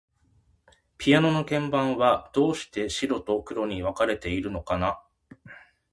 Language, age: Japanese, 50-59